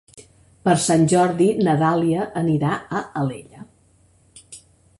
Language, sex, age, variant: Catalan, female, 50-59, Central